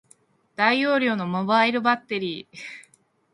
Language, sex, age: Japanese, female, 19-29